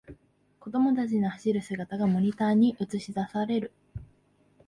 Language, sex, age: Japanese, female, 19-29